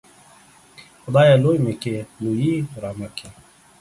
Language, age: Pashto, 30-39